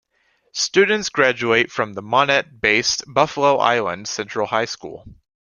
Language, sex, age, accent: English, male, under 19, United States English